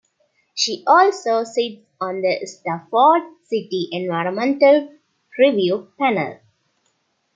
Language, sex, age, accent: English, female, 19-29, India and South Asia (India, Pakistan, Sri Lanka)